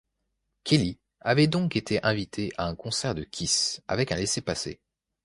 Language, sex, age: French, male, 19-29